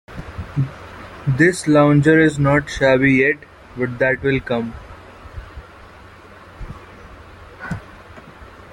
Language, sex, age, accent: English, male, 19-29, India and South Asia (India, Pakistan, Sri Lanka)